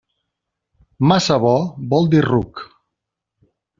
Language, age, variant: Catalan, 40-49, Central